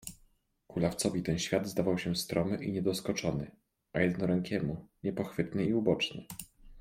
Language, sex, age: Polish, male, 19-29